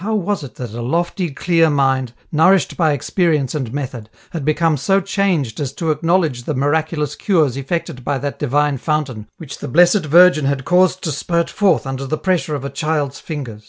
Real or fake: real